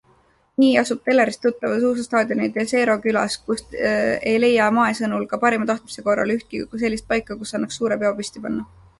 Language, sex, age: Estonian, female, 19-29